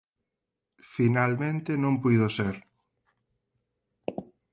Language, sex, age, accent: Galician, male, 19-29, Atlántico (seseo e gheada)